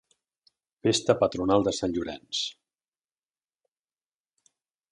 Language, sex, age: Catalan, male, 50-59